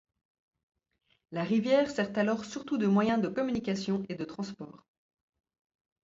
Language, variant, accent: French, Français d'Europe, Français de Suisse